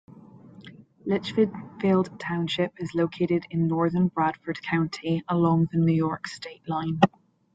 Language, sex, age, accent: English, female, 19-29, Irish English